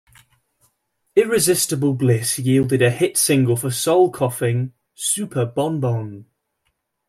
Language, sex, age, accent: English, male, 19-29, England English